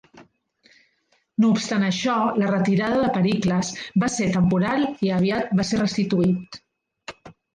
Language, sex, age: Catalan, female, 40-49